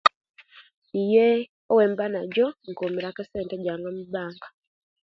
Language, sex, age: Kenyi, female, 19-29